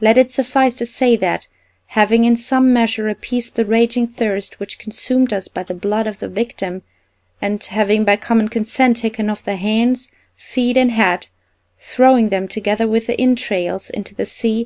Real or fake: real